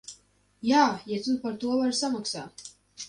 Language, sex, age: Latvian, male, under 19